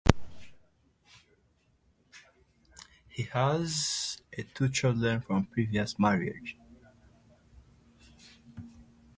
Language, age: English, 19-29